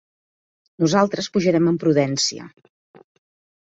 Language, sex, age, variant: Catalan, female, 50-59, Central